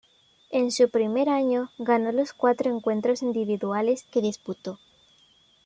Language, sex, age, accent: Spanish, female, under 19, España: Centro-Sur peninsular (Madrid, Toledo, Castilla-La Mancha)